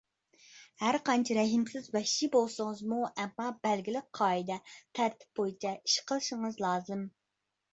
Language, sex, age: Uyghur, female, 19-29